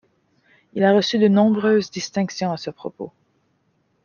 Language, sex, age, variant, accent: French, female, 19-29, Français d'Amérique du Nord, Français du Canada